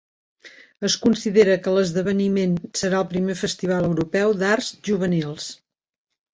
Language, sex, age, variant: Catalan, female, 70-79, Central